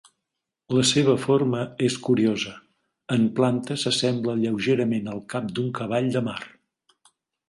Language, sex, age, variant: Catalan, male, 60-69, Nord-Occidental